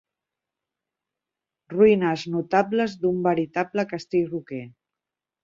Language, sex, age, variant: Catalan, female, 40-49, Central